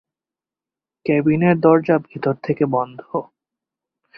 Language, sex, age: Bengali, male, 19-29